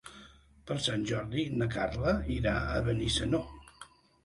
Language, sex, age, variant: Catalan, male, 60-69, Central